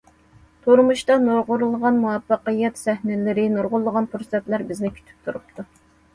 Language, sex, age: Uyghur, female, 30-39